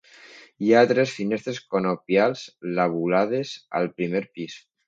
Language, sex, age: Catalan, male, 30-39